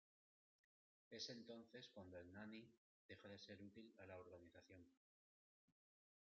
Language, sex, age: Spanish, male, 40-49